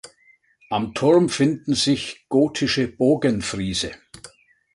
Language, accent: German, Deutschland Deutsch